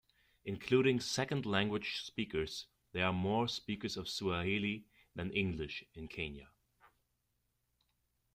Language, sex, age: English, male, 30-39